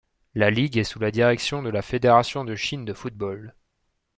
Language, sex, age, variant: French, male, 19-29, Français de métropole